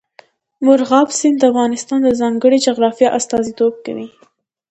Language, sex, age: Pashto, female, under 19